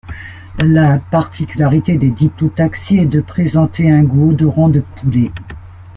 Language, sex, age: French, female, 60-69